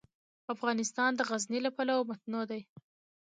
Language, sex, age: Pashto, female, under 19